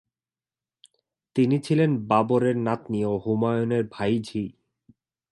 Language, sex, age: Bengali, male, 19-29